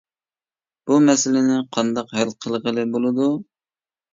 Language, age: Uyghur, 30-39